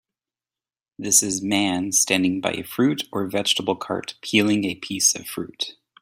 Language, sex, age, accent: English, male, 30-39, United States English